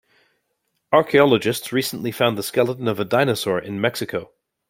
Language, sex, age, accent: English, male, 40-49, Canadian English